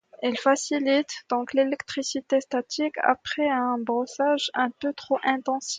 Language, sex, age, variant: French, female, 19-29, Français de métropole